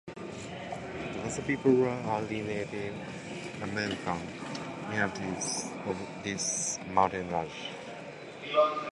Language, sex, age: English, male, 19-29